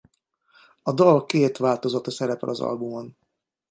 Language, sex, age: Hungarian, male, 50-59